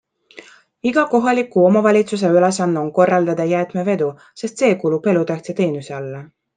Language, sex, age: Estonian, female, 19-29